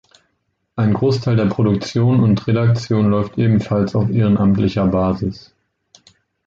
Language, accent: German, Deutschland Deutsch